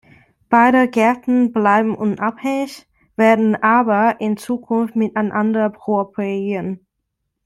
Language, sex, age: German, female, 19-29